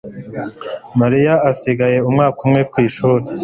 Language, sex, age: Kinyarwanda, male, 19-29